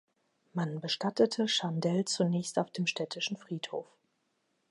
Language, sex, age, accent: German, female, 40-49, Deutschland Deutsch